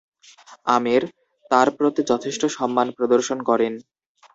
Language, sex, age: Bengali, male, 19-29